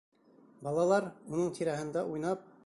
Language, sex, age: Bashkir, male, 40-49